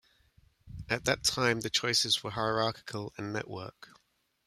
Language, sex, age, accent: English, male, 30-39, England English